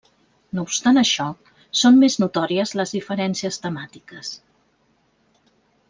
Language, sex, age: Catalan, female, 40-49